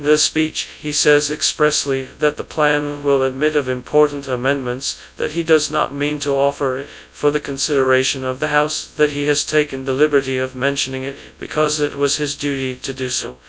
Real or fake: fake